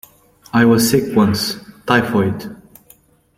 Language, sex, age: English, male, 30-39